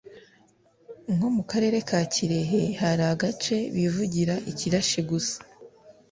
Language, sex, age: Kinyarwanda, female, 19-29